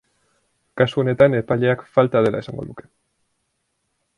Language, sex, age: Basque, male, 19-29